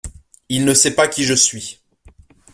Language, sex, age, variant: French, male, 19-29, Français de métropole